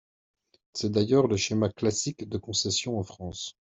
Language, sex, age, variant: French, male, 40-49, Français de métropole